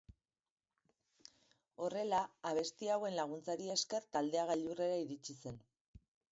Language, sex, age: Basque, female, 40-49